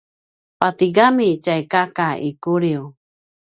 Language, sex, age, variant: Paiwan, female, 50-59, pinayuanan a kinaikacedasan (東排灣語)